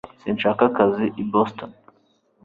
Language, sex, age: Kinyarwanda, male, 19-29